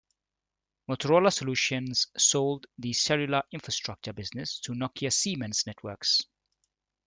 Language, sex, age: English, male, 30-39